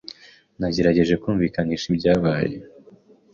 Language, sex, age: Kinyarwanda, male, 19-29